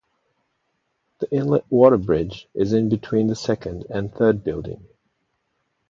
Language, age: English, 40-49